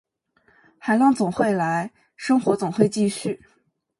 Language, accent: Chinese, 出生地：江苏省